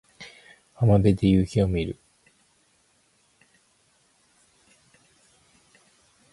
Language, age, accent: Japanese, 30-39, 標準語